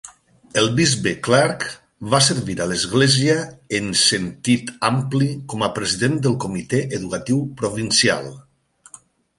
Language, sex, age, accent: Catalan, male, 40-49, valencià